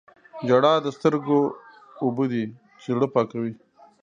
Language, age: Pashto, 40-49